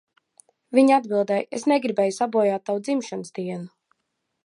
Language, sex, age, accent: Latvian, female, 30-39, bez akcenta